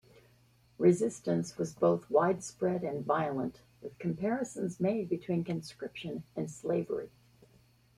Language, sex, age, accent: English, female, 60-69, United States English